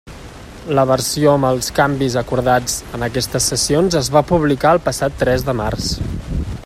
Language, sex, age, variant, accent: Catalan, male, 40-49, Central, central